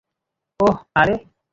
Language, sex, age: Bengali, male, 19-29